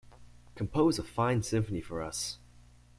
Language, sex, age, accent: English, male, under 19, Canadian English